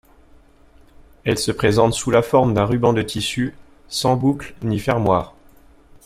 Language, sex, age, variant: French, male, 30-39, Français de métropole